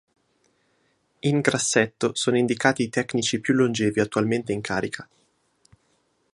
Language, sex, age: Italian, male, 19-29